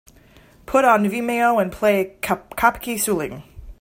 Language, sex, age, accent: English, female, 30-39, United States English